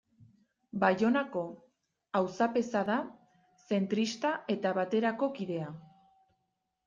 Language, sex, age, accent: Basque, female, 19-29, Erdialdekoa edo Nafarra (Gipuzkoa, Nafarroa)